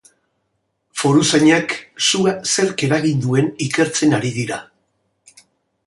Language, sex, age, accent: Basque, male, 60-69, Mendebalekoa (Araba, Bizkaia, Gipuzkoako mendebaleko herri batzuk)